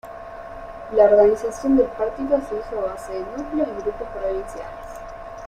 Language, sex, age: Spanish, female, 19-29